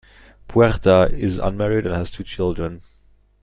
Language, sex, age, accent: English, male, 19-29, England English